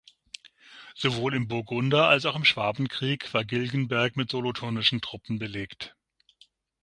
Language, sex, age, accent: German, male, 50-59, Deutschland Deutsch; Süddeutsch